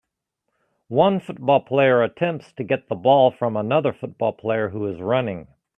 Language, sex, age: English, male, 50-59